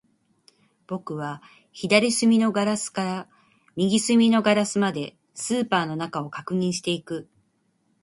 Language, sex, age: Japanese, female, 19-29